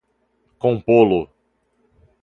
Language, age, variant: Portuguese, 30-39, Portuguese (Brasil)